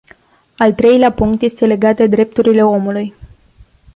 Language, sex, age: Romanian, female, 19-29